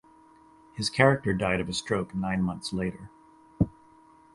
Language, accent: English, United States English